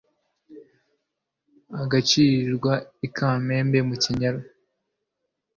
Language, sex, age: Kinyarwanda, male, 19-29